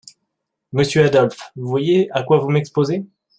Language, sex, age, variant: French, male, 19-29, Français de métropole